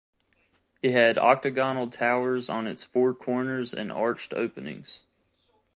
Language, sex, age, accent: English, male, 19-29, United States English